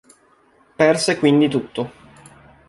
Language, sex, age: Italian, male, 19-29